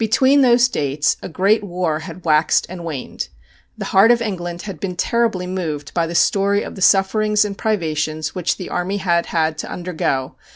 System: none